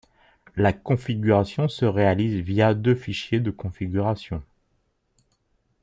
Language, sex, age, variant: French, male, 40-49, Français de métropole